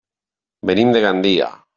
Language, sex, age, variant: Catalan, male, 40-49, Nord-Occidental